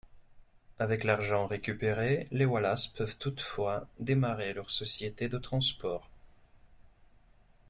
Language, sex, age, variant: French, male, 30-39, Français de métropole